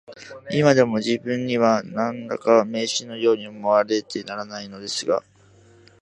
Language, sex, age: Japanese, male, 19-29